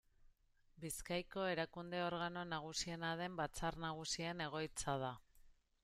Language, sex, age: Basque, female, 40-49